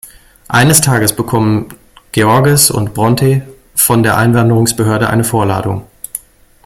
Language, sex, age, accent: German, male, 40-49, Deutschland Deutsch